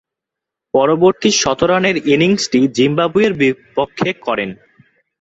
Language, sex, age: Bengali, male, 19-29